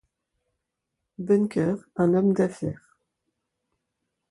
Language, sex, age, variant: French, female, 40-49, Français de métropole